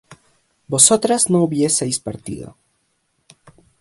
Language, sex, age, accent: Spanish, male, under 19, Andino-Pacífico: Colombia, Perú, Ecuador, oeste de Bolivia y Venezuela andina